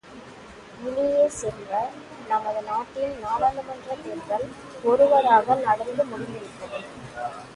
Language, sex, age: Tamil, female, 19-29